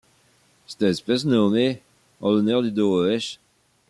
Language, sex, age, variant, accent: French, male, 40-49, Français d'Amérique du Nord, Français du Canada